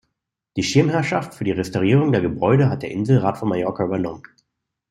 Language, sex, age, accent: German, male, 30-39, Deutschland Deutsch